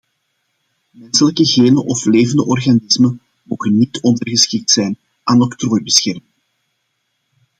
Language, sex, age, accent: Dutch, male, 40-49, Belgisch Nederlands